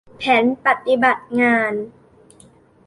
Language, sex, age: Thai, male, under 19